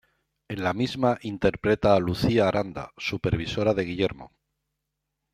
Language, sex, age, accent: Spanish, male, 60-69, España: Centro-Sur peninsular (Madrid, Toledo, Castilla-La Mancha)